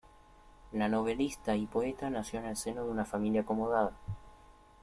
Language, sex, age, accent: Spanish, male, 19-29, Chileno: Chile, Cuyo